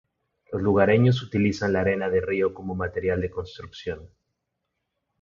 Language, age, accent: Spanish, 40-49, México